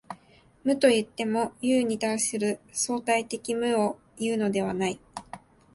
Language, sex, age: Japanese, female, 19-29